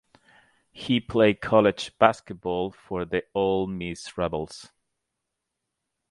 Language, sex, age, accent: English, male, 40-49, United States English